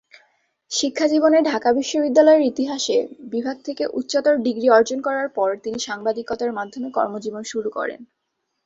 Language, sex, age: Bengali, female, 19-29